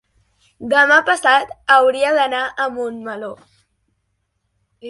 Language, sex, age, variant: Catalan, female, 40-49, Central